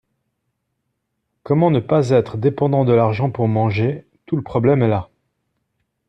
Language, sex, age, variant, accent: French, male, 40-49, Français d'Europe, Français de Suisse